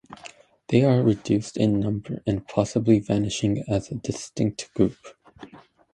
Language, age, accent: English, 19-29, United States English